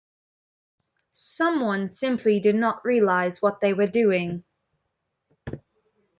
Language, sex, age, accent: English, female, under 19, England English